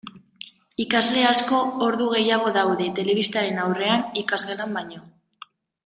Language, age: Basque, 19-29